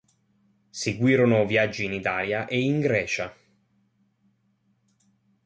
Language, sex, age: Italian, male, under 19